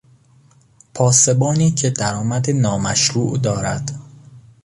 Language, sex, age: Persian, male, 19-29